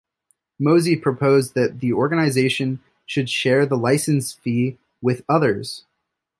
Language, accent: English, United States English